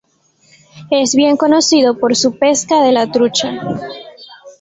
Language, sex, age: Spanish, female, 19-29